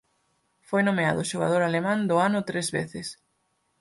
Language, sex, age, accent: Galician, female, 19-29, Normativo (estándar)